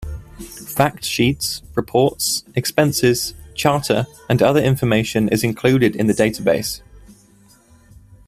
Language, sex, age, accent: English, male, 19-29, England English